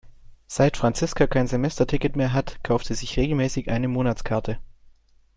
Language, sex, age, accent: German, male, 30-39, Deutschland Deutsch